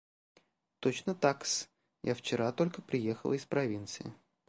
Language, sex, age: Russian, male, 30-39